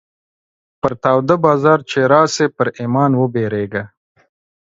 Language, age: Pashto, 30-39